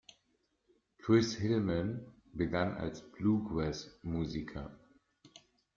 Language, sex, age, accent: German, male, 50-59, Deutschland Deutsch